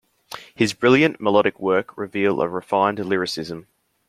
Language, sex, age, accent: English, male, under 19, Australian English